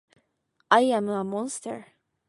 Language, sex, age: Japanese, female, 19-29